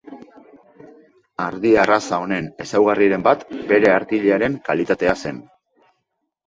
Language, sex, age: Basque, male, 40-49